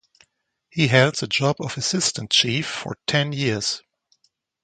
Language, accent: English, United States English